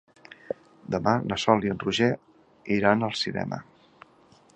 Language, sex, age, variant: Catalan, male, 50-59, Central